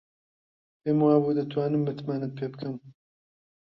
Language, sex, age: Central Kurdish, male, 19-29